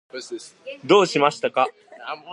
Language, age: Japanese, 19-29